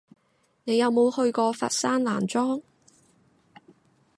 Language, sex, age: Cantonese, female, 19-29